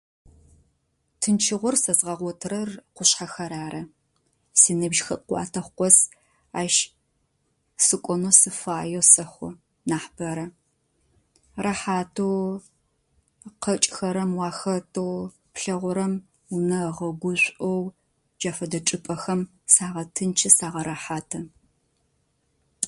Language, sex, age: Adyghe, female, 30-39